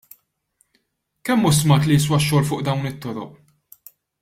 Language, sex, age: Maltese, male, 30-39